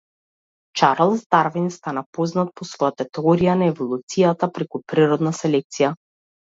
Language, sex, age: Macedonian, female, 30-39